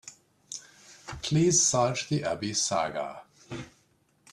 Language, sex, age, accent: English, male, 50-59, United States English